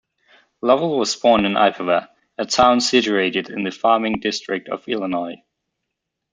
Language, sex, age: English, male, 19-29